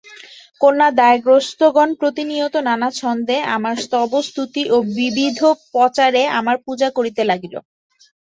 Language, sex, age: Bengali, female, 19-29